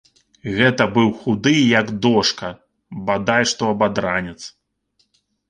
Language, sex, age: Belarusian, male, 30-39